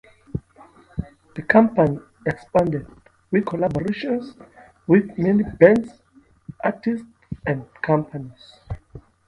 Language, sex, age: English, male, 19-29